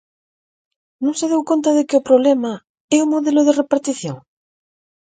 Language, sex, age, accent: Galician, female, 30-39, Central (gheada); Normativo (estándar)